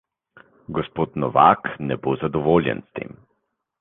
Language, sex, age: Slovenian, male, 40-49